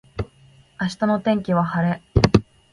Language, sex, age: Japanese, female, 19-29